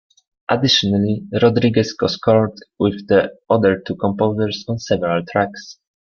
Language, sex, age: English, male, 19-29